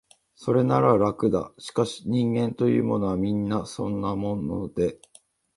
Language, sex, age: Japanese, male, 40-49